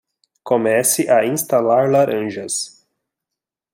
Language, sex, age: Portuguese, male, 19-29